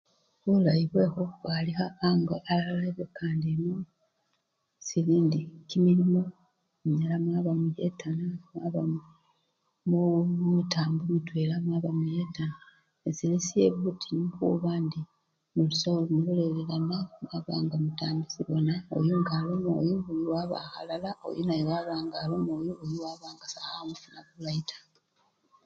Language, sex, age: Luyia, female, 30-39